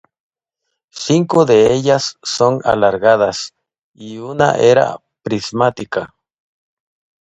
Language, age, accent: Spanish, 50-59, América central